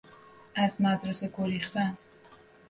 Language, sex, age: Persian, female, 19-29